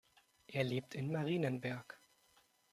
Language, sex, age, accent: German, male, 19-29, Deutschland Deutsch